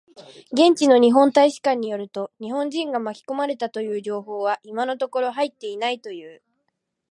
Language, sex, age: Japanese, female, 19-29